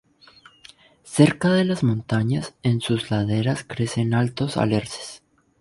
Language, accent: Spanish, Caribe: Cuba, Venezuela, Puerto Rico, República Dominicana, Panamá, Colombia caribeña, México caribeño, Costa del golfo de México